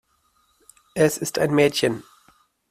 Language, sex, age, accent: German, male, 30-39, Deutschland Deutsch